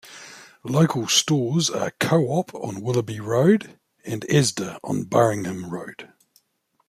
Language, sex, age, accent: English, male, 50-59, New Zealand English